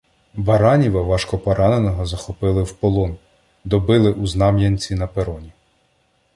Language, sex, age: Ukrainian, male, 30-39